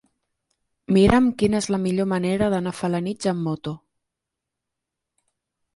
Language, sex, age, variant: Catalan, female, 30-39, Central